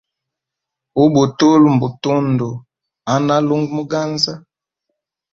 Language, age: Hemba, 19-29